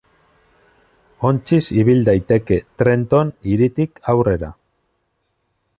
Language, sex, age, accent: Basque, male, 40-49, Mendebalekoa (Araba, Bizkaia, Gipuzkoako mendebaleko herri batzuk)